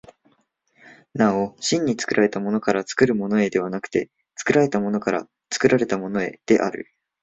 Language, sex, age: Japanese, male, 19-29